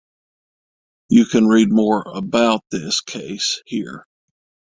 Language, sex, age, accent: English, male, 50-59, United States English; southern United States